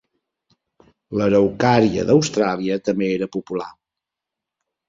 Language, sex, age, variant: Catalan, male, 40-49, Central